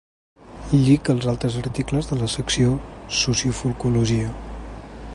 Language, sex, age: Catalan, male, 19-29